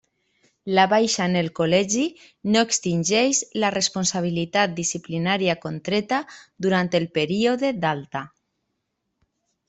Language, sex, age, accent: Catalan, female, 30-39, valencià